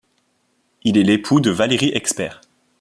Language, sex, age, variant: French, male, 19-29, Français de métropole